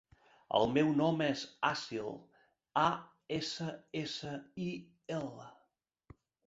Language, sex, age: Catalan, male, 50-59